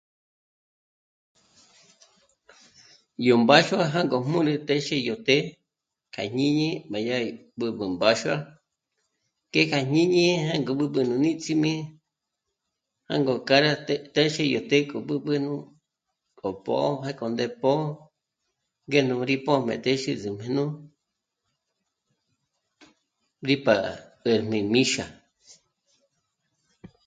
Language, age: Michoacán Mazahua, 19-29